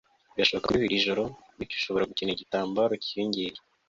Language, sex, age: Kinyarwanda, male, under 19